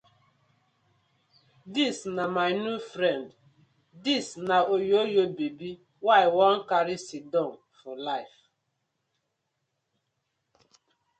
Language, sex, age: Nigerian Pidgin, female, 30-39